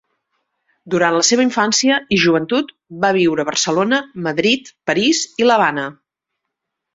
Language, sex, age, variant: Catalan, female, 50-59, Central